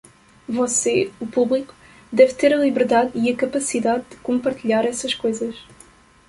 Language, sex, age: Portuguese, female, 19-29